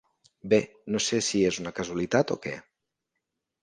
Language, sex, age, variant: Catalan, male, 40-49, Nord-Occidental